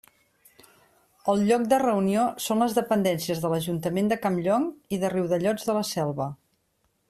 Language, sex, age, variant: Catalan, female, 50-59, Central